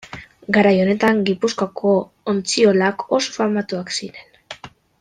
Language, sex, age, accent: Basque, female, 19-29, Mendebalekoa (Araba, Bizkaia, Gipuzkoako mendebaleko herri batzuk)